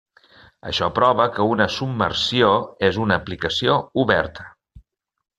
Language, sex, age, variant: Catalan, male, 50-59, Central